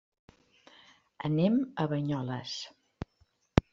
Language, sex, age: Catalan, female, 60-69